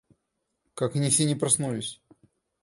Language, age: Russian, 19-29